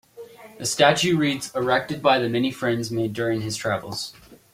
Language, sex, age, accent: English, male, under 19, United States English